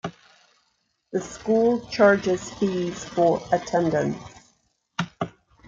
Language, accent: English, United States English